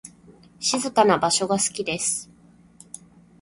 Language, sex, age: Japanese, female, 30-39